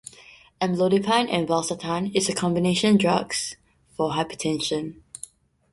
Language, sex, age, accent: English, female, 19-29, England English; Singaporean English